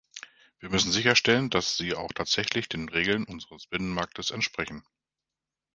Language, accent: German, Deutschland Deutsch